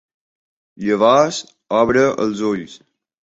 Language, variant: Catalan, Balear